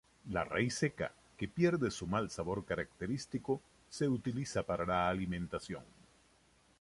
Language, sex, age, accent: Spanish, male, 60-69, Caribe: Cuba, Venezuela, Puerto Rico, República Dominicana, Panamá, Colombia caribeña, México caribeño, Costa del golfo de México